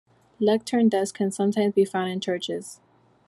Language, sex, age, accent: English, female, 19-29, United States English